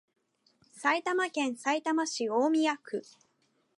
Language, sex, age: Japanese, female, 19-29